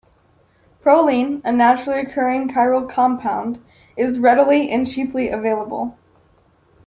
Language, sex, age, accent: English, female, under 19, United States English